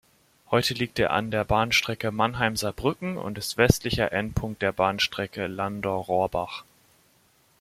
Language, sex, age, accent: German, male, 19-29, Deutschland Deutsch